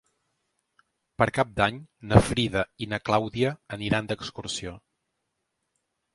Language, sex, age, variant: Catalan, male, 40-49, Central